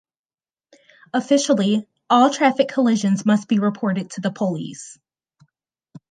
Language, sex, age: English, female, 30-39